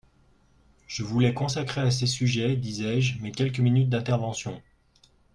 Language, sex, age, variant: French, male, 40-49, Français de métropole